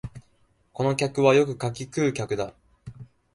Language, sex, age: Japanese, male, 19-29